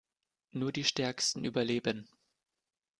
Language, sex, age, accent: German, male, 19-29, Deutschland Deutsch